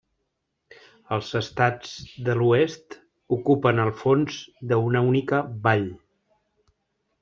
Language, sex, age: Catalan, male, 50-59